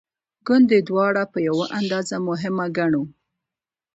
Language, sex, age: Pashto, female, 19-29